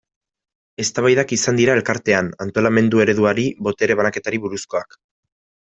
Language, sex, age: Basque, male, 19-29